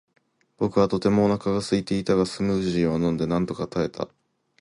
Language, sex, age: Japanese, male, 19-29